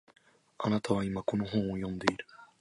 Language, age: Japanese, 19-29